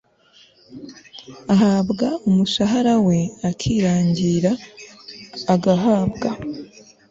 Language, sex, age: Kinyarwanda, female, under 19